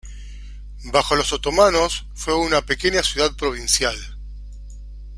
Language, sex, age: Spanish, male, 50-59